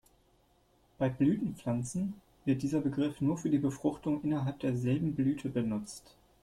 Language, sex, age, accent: German, male, 19-29, Deutschland Deutsch